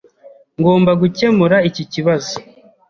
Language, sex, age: Kinyarwanda, male, 30-39